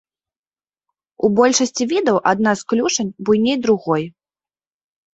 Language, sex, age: Belarusian, female, 30-39